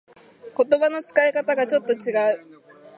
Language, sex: Japanese, female